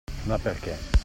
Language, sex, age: Italian, male, 50-59